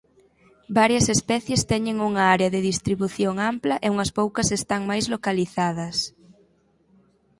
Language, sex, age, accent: Galician, female, 19-29, Normativo (estándar)